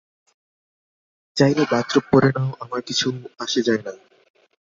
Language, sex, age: Bengali, male, 19-29